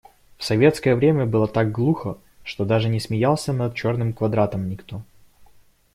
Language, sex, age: Russian, male, 19-29